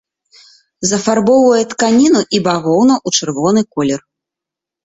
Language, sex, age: Belarusian, female, 30-39